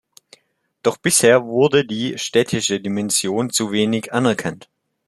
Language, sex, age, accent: German, male, under 19, Deutschland Deutsch